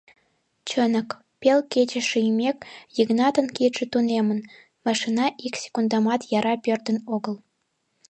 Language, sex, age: Mari, female, 19-29